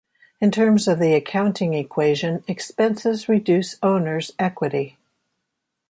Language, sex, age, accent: English, female, 60-69, United States English